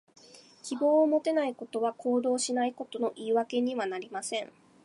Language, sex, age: Japanese, female, 19-29